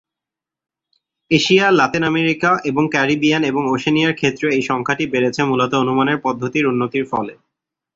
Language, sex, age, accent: Bengali, male, 19-29, Bangladeshi